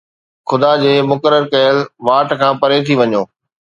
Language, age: Sindhi, 40-49